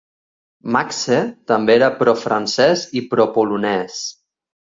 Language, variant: Catalan, Central